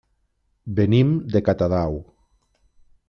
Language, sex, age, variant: Catalan, male, 40-49, Nord-Occidental